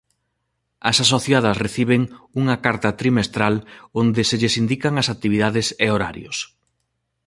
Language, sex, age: Galician, male, 40-49